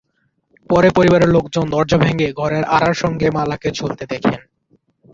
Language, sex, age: Bengali, male, under 19